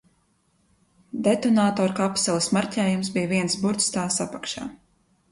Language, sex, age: Latvian, female, 19-29